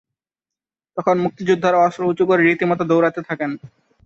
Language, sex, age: Bengali, male, 19-29